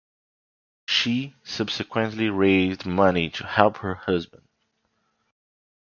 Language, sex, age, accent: English, male, 19-29, United States English